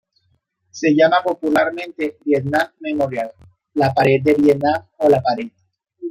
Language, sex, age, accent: Spanish, male, 30-39, México